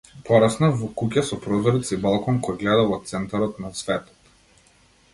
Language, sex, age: Macedonian, male, 19-29